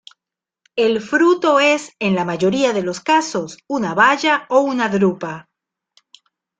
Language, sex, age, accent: Spanish, female, 50-59, Caribe: Cuba, Venezuela, Puerto Rico, República Dominicana, Panamá, Colombia caribeña, México caribeño, Costa del golfo de México